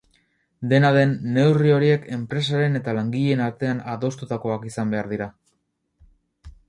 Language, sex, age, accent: Basque, male, 19-29, Mendebalekoa (Araba, Bizkaia, Gipuzkoako mendebaleko herri batzuk)